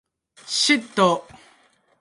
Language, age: English, 19-29